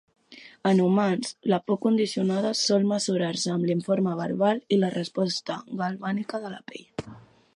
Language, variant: Catalan, Central